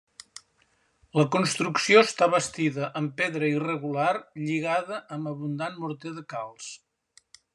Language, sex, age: Catalan, male, 70-79